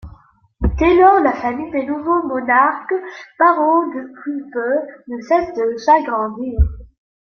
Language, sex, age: French, female, 19-29